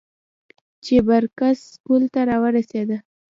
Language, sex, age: Pashto, female, under 19